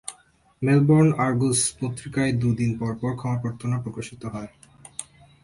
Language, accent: Bengali, শুদ্ধ বাংলা